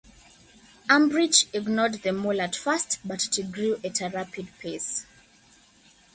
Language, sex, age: English, female, 19-29